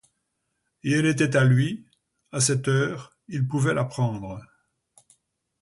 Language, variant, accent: French, Français d'Europe, Français de Belgique